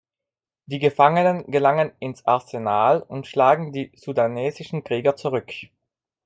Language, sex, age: German, male, 30-39